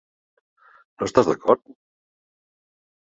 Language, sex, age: Catalan, male, 60-69